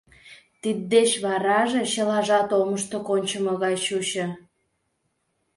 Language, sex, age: Mari, female, 19-29